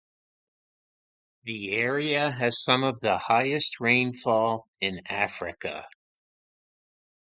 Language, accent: English, United States English